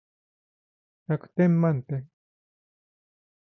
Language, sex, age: Japanese, male, 60-69